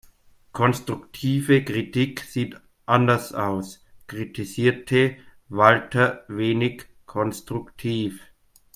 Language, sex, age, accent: German, male, 19-29, Deutschland Deutsch